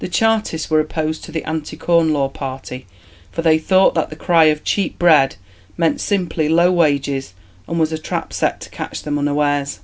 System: none